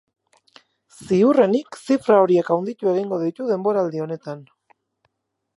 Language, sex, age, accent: Basque, female, 40-49, Erdialdekoa edo Nafarra (Gipuzkoa, Nafarroa)